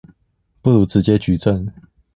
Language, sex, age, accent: Chinese, male, 19-29, 出生地：彰化縣